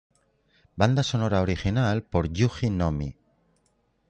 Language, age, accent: Spanish, 50-59, España: Norte peninsular (Asturias, Castilla y León, Cantabria, País Vasco, Navarra, Aragón, La Rioja, Guadalajara, Cuenca)